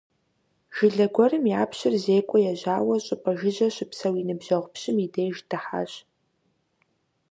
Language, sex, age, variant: Kabardian, female, 19-29, Адыгэбзэ (Къэбэрдей, Кирил, псоми зэдай)